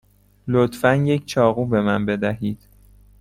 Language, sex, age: Persian, male, 19-29